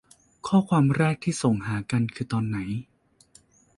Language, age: Thai, 40-49